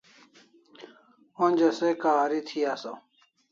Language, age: Kalasha, 40-49